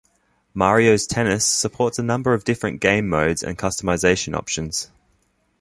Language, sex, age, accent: English, male, 19-29, Australian English